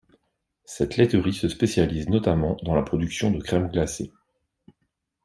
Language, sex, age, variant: French, male, 40-49, Français de métropole